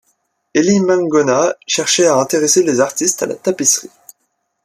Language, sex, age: French, male, under 19